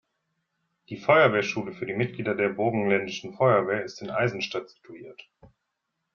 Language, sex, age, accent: German, male, 30-39, Deutschland Deutsch